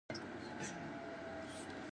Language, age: Japanese, 19-29